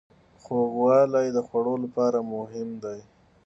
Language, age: Pashto, 19-29